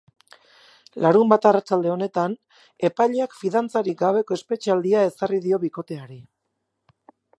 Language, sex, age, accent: Basque, female, 40-49, Erdialdekoa edo Nafarra (Gipuzkoa, Nafarroa)